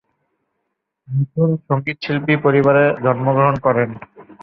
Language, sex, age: Bengali, male, 19-29